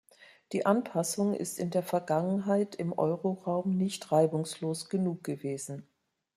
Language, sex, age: German, female, 50-59